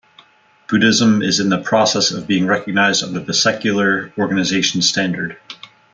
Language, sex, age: English, male, 40-49